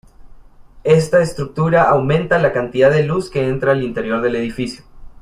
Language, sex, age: Spanish, male, 30-39